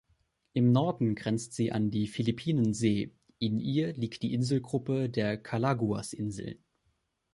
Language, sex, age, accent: German, male, 19-29, Deutschland Deutsch